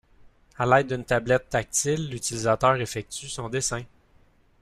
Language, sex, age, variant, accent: French, male, 19-29, Français d'Amérique du Nord, Français du Canada